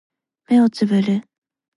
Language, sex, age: Japanese, female, 19-29